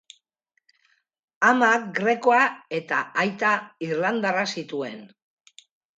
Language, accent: Basque, Mendebalekoa (Araba, Bizkaia, Gipuzkoako mendebaleko herri batzuk)